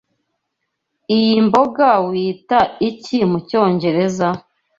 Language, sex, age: Kinyarwanda, female, 19-29